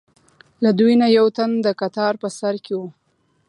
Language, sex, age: Pashto, female, 19-29